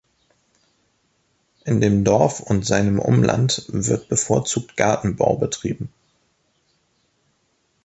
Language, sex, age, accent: German, male, 19-29, Deutschland Deutsch